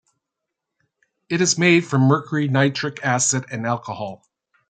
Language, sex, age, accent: English, male, 60-69, Canadian English